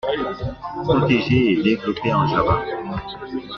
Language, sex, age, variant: French, male, 40-49, Français de métropole